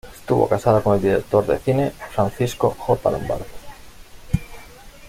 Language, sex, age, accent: Spanish, male, 30-39, España: Norte peninsular (Asturias, Castilla y León, Cantabria, País Vasco, Navarra, Aragón, La Rioja, Guadalajara, Cuenca)